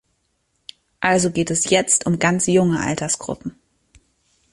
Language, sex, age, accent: German, female, 30-39, Deutschland Deutsch